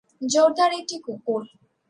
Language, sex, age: Bengali, female, under 19